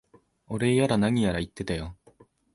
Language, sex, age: Japanese, male, 19-29